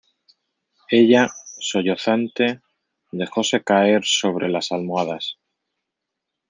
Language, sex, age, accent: Spanish, male, 30-39, España: Centro-Sur peninsular (Madrid, Toledo, Castilla-La Mancha)